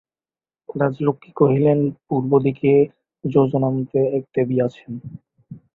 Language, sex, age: Bengali, male, 19-29